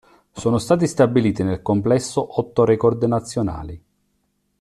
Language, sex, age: Italian, male, 50-59